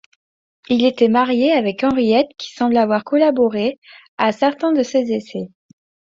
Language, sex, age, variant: French, female, 19-29, Français de métropole